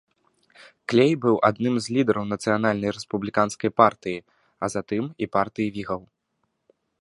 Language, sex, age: Belarusian, male, 19-29